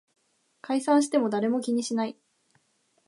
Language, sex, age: Japanese, female, 19-29